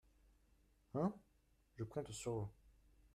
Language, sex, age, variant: French, male, under 19, Français de métropole